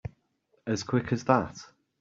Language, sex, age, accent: English, male, 30-39, England English